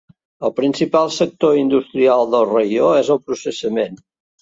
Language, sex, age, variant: Catalan, male, 60-69, Central